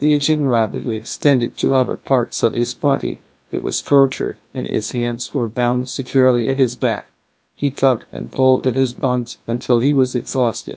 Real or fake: fake